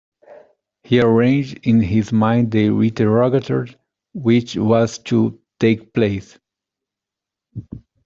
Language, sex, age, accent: English, male, 30-39, United States English